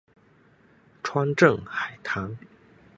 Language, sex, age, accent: Chinese, male, 19-29, 出生地：福建省